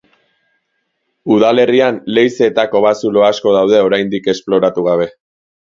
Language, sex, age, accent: Basque, male, 19-29, Mendebalekoa (Araba, Bizkaia, Gipuzkoako mendebaleko herri batzuk)